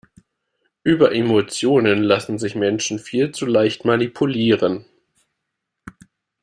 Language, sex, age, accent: German, male, 19-29, Deutschland Deutsch